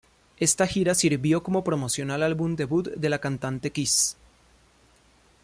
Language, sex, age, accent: Spanish, male, 30-39, Andino-Pacífico: Colombia, Perú, Ecuador, oeste de Bolivia y Venezuela andina